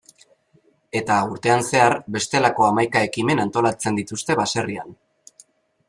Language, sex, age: Basque, male, 19-29